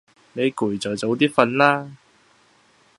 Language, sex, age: Cantonese, male, 30-39